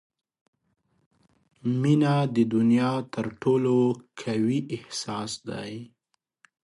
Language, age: Pashto, 19-29